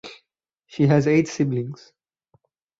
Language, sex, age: English, male, 19-29